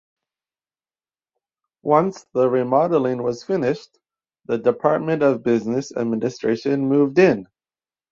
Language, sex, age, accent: English, male, 40-49, United States English